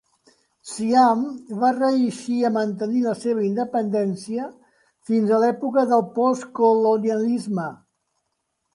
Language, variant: Catalan, Central